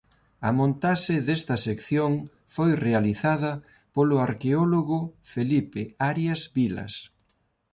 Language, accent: Galician, Neofalante